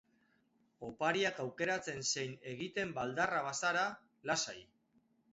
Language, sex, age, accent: Basque, male, 30-39, Mendebalekoa (Araba, Bizkaia, Gipuzkoako mendebaleko herri batzuk)